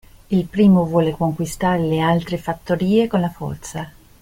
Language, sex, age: Italian, female, 50-59